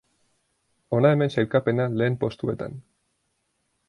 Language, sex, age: Basque, male, 19-29